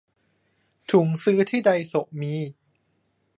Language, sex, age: Thai, male, 19-29